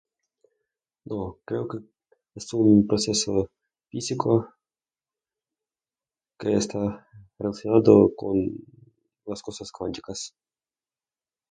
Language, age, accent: Spanish, under 19, España: Norte peninsular (Asturias, Castilla y León, Cantabria, País Vasco, Navarra, Aragón, La Rioja, Guadalajara, Cuenca)